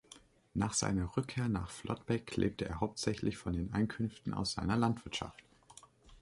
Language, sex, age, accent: German, male, under 19, Deutschland Deutsch